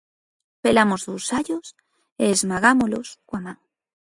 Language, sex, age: Galician, female, 30-39